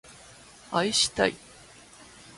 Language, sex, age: Japanese, female, 30-39